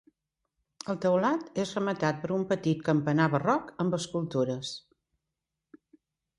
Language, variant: Catalan, Central